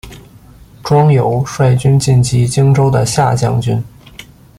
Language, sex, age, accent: Chinese, male, 19-29, 出生地：北京市